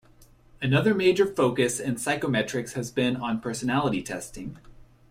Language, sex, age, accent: English, male, 30-39, United States English